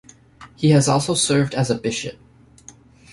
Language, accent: English, United States English